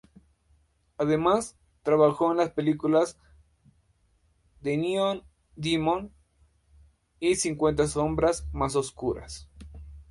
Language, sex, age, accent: Spanish, male, 19-29, Andino-Pacífico: Colombia, Perú, Ecuador, oeste de Bolivia y Venezuela andina